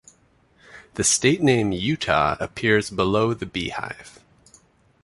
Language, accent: English, Canadian English